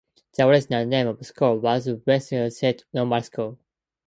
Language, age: English, under 19